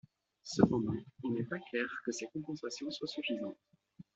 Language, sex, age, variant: French, male, 30-39, Français de métropole